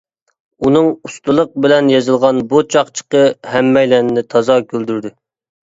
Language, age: Uyghur, 19-29